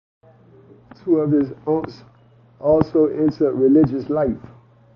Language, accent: English, United States English